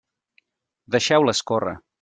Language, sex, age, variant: Catalan, male, 30-39, Central